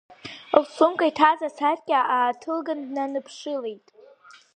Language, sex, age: Abkhazian, female, under 19